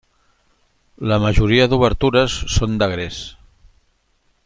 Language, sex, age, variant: Catalan, male, 50-59, Central